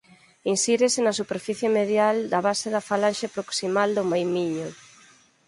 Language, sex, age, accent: Galician, female, 40-49, Oriental (común en zona oriental)